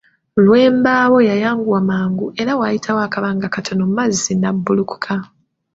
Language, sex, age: Ganda, female, 30-39